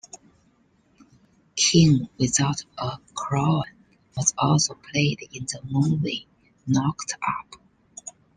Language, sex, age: English, female, 30-39